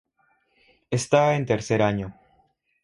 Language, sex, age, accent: Spanish, male, under 19, Andino-Pacífico: Colombia, Perú, Ecuador, oeste de Bolivia y Venezuela andina